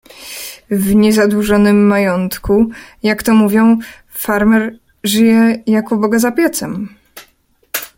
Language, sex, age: Polish, female, 19-29